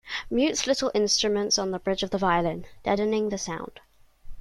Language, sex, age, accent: English, female, under 19, England English